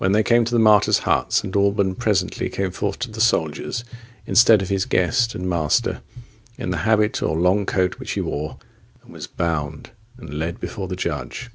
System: none